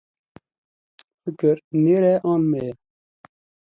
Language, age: Kurdish, 30-39